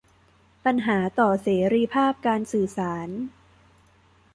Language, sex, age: Thai, female, 19-29